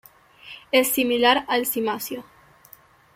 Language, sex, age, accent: Spanish, female, 19-29, Rioplatense: Argentina, Uruguay, este de Bolivia, Paraguay